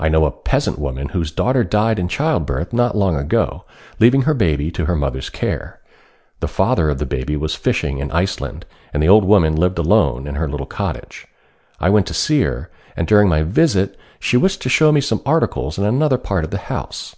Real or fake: real